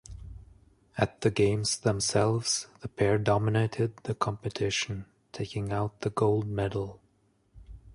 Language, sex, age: English, male, 30-39